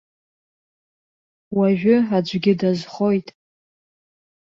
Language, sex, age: Abkhazian, female, 19-29